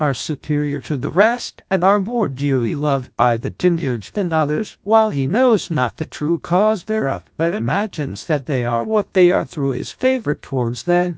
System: TTS, GlowTTS